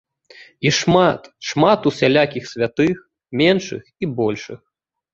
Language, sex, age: Belarusian, male, 30-39